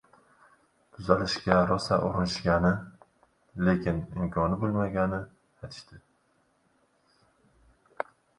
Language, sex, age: Uzbek, male, 30-39